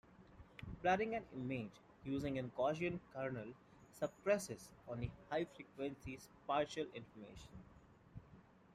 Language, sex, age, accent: English, male, 19-29, India and South Asia (India, Pakistan, Sri Lanka)